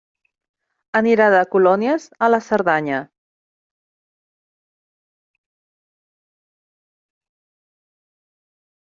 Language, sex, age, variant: Catalan, female, 40-49, Central